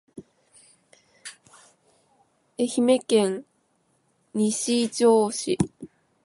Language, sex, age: Japanese, female, 19-29